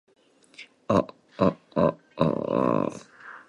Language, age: English, 19-29